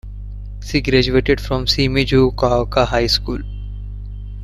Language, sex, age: English, male, 19-29